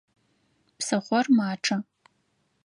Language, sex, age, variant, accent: Adyghe, female, 19-29, Адыгабзэ (Кирил, пстэумэ зэдыряе), Бжъэдыгъу (Bjeduğ)